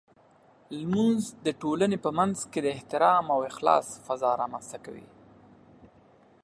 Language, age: Pashto, 30-39